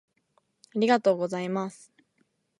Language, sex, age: Japanese, female, 19-29